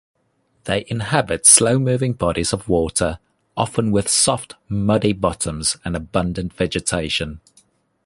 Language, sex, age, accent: English, male, 30-39, Southern African (South Africa, Zimbabwe, Namibia)